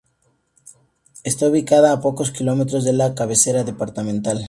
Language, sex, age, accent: Spanish, male, 19-29, México